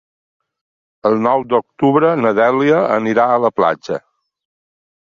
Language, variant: Catalan, Balear